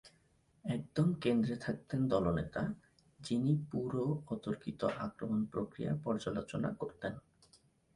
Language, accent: Bengali, Native